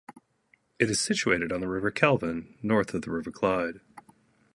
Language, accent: English, United States English